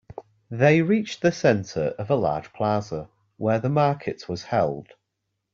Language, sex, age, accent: English, male, 30-39, England English